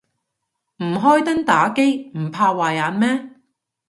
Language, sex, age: Cantonese, female, 40-49